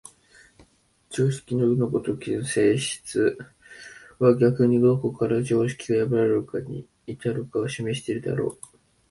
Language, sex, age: Japanese, male, 19-29